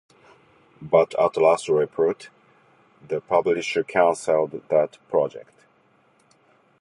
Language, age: English, 50-59